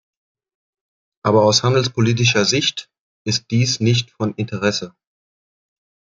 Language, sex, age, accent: German, male, 40-49, Deutschland Deutsch